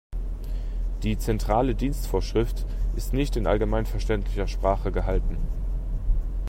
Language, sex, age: German, male, 30-39